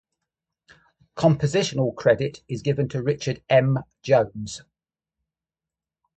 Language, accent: English, England English